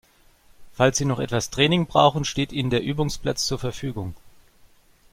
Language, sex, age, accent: German, male, 40-49, Deutschland Deutsch